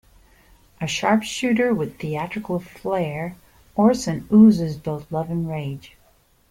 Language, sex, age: English, female, 50-59